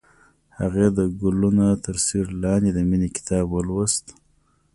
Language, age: Pashto, 30-39